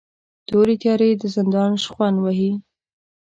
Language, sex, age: Pashto, female, under 19